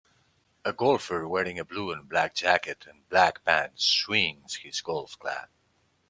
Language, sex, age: English, male, 30-39